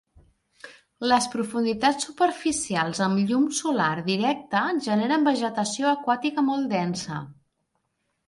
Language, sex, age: Catalan, female, 40-49